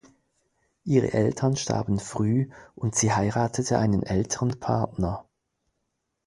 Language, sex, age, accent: German, male, 40-49, Schweizerdeutsch